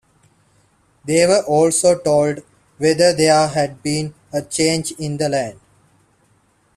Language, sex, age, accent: English, male, 19-29, India and South Asia (India, Pakistan, Sri Lanka)